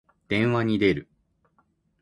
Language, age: Japanese, 40-49